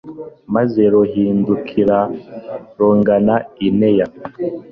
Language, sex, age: Kinyarwanda, male, under 19